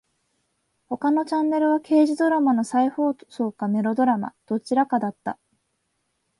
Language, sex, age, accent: Japanese, female, 19-29, 関東